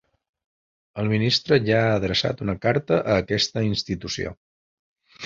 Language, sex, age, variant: Catalan, male, 40-49, Balear